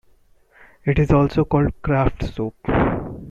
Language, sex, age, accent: English, male, under 19, India and South Asia (India, Pakistan, Sri Lanka)